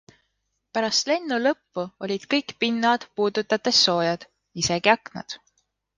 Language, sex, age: Estonian, female, 19-29